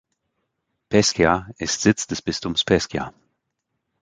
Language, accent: German, Deutschland Deutsch